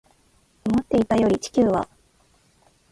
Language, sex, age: Japanese, female, 19-29